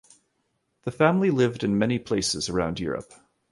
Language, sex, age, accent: English, male, 30-39, Canadian English